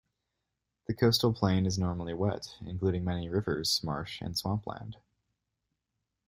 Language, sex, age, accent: English, male, 19-29, United States English